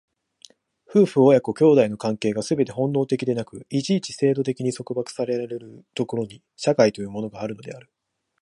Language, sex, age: Japanese, male, 19-29